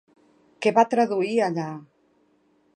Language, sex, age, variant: Catalan, female, 40-49, Central